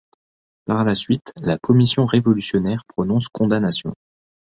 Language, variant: French, Français de métropole